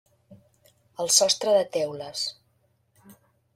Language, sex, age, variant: Catalan, female, 50-59, Central